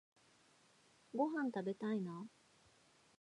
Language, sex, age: Japanese, female, 50-59